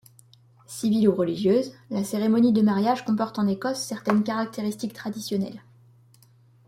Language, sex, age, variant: French, female, 19-29, Français de métropole